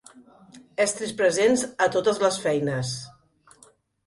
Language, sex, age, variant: Catalan, female, 40-49, Central